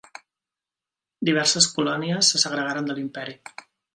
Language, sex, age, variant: Catalan, male, 30-39, Central